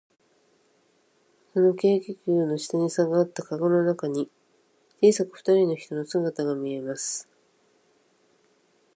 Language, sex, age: Japanese, female, 50-59